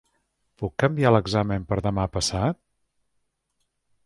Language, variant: Catalan, Central